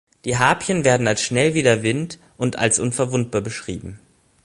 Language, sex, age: German, male, 19-29